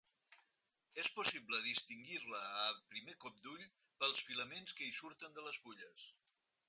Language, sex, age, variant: Catalan, male, 60-69, Central